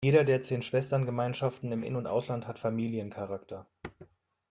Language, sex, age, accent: German, male, 30-39, Deutschland Deutsch